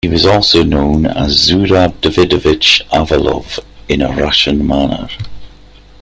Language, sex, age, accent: English, male, 40-49, Scottish English